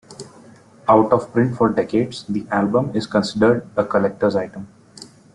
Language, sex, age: English, male, 19-29